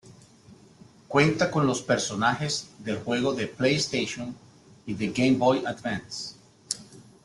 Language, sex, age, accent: Spanish, male, 50-59, Caribe: Cuba, Venezuela, Puerto Rico, República Dominicana, Panamá, Colombia caribeña, México caribeño, Costa del golfo de México